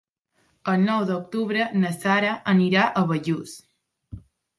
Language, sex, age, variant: Catalan, female, under 19, Balear